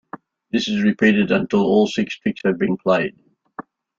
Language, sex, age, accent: English, male, 70-79, Australian English